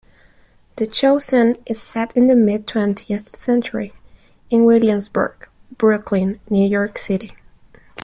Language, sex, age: English, female, 19-29